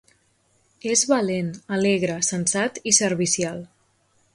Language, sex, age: Catalan, female, 19-29